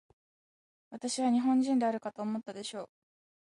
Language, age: Japanese, 19-29